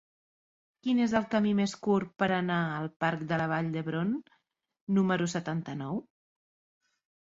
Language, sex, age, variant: Catalan, female, 40-49, Central